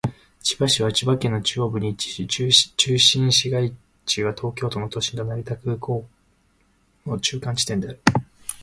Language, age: Japanese, 19-29